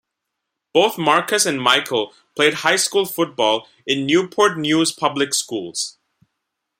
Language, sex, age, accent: English, male, under 19, India and South Asia (India, Pakistan, Sri Lanka)